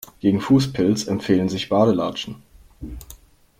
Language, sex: German, male